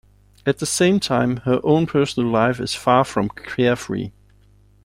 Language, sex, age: English, male, 40-49